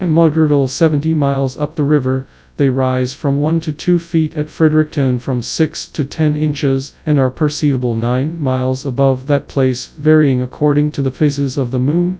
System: TTS, FastPitch